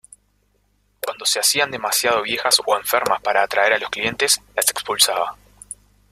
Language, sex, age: Spanish, male, 30-39